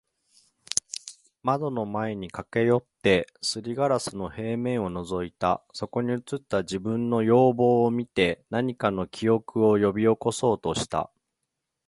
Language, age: Japanese, 40-49